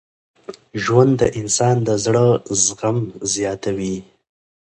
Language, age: Pashto, 19-29